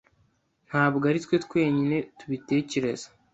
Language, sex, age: Kinyarwanda, male, 19-29